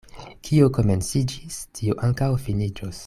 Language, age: Esperanto, 19-29